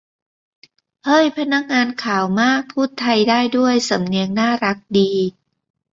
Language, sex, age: Thai, female, 50-59